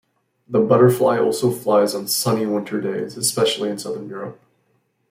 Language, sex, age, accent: English, male, 19-29, United States English